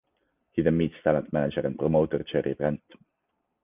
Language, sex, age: English, male, 19-29